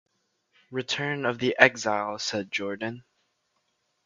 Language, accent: English, United States English